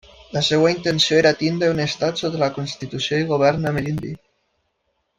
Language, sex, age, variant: Catalan, male, under 19, Nord-Occidental